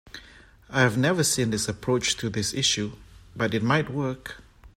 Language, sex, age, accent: English, male, 40-49, Malaysian English